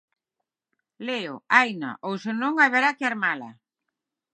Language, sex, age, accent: Galician, male, 19-29, Central (gheada)